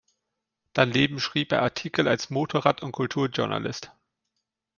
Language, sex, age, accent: German, male, 19-29, Deutschland Deutsch